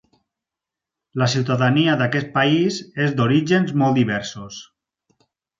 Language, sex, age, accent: Catalan, male, 30-39, valencià